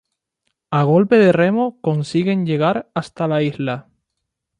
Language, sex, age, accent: Spanish, male, 19-29, España: Islas Canarias